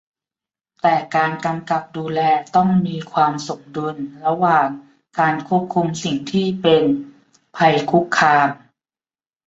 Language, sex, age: Thai, male, 30-39